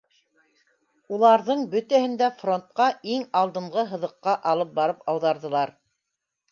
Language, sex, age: Bashkir, female, 60-69